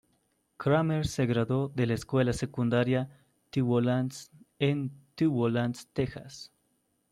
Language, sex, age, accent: Spanish, male, 19-29, Andino-Pacífico: Colombia, Perú, Ecuador, oeste de Bolivia y Venezuela andina